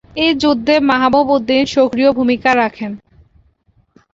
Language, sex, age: Bengali, female, 19-29